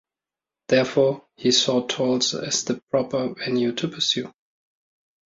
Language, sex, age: English, male, 30-39